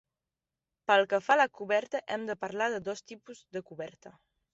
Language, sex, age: Catalan, female, 19-29